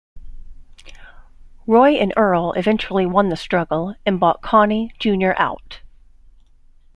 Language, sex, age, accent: English, female, 50-59, United States English